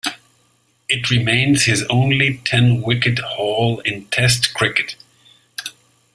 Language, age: English, 30-39